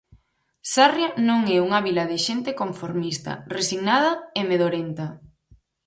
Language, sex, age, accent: Galician, female, 19-29, Normativo (estándar)